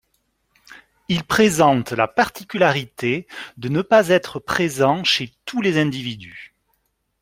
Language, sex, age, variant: French, male, 40-49, Français de métropole